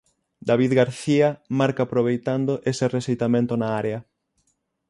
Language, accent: Galician, Oriental (común en zona oriental); Normativo (estándar)